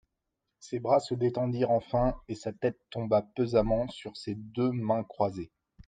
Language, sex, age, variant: French, male, 30-39, Français de métropole